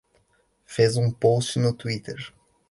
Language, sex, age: Portuguese, male, 19-29